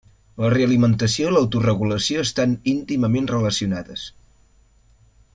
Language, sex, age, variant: Catalan, male, 19-29, Central